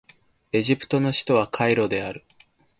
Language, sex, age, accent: Japanese, male, 19-29, 標準語